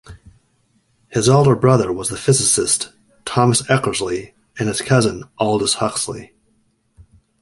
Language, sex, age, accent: English, male, 40-49, United States English